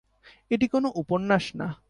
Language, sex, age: Bengali, male, 19-29